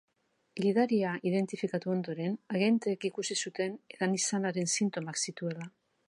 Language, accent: Basque, Mendebalekoa (Araba, Bizkaia, Gipuzkoako mendebaleko herri batzuk)